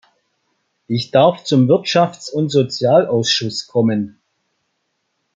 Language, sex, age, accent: German, male, 50-59, Deutschland Deutsch